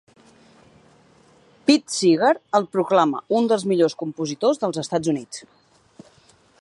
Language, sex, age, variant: Catalan, female, 40-49, Central